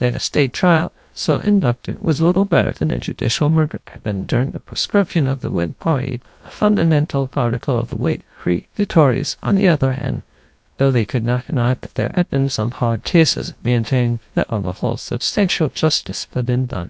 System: TTS, GlowTTS